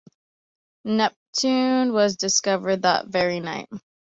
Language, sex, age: English, female, 19-29